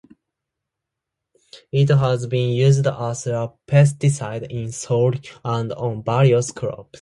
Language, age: English, 19-29